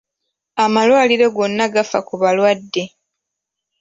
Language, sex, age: Ganda, female, 19-29